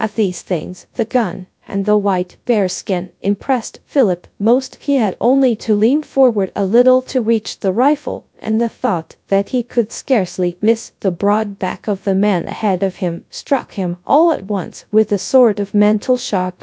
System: TTS, GradTTS